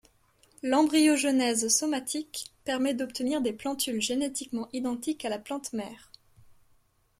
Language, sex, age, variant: French, female, 19-29, Français de métropole